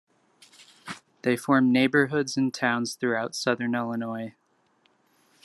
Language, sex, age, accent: English, male, 19-29, United States English